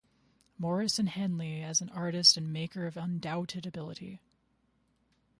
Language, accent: English, United States English